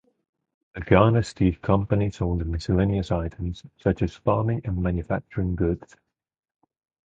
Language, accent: English, England English